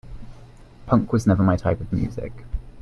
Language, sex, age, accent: English, male, 19-29, England English